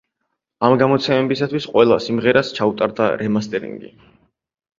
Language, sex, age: Georgian, male, 19-29